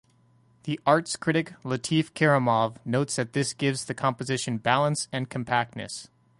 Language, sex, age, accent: English, male, 30-39, United States English